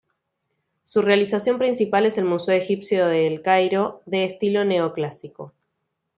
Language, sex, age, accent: Spanish, female, 19-29, Rioplatense: Argentina, Uruguay, este de Bolivia, Paraguay